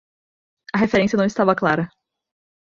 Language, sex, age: Portuguese, female, 19-29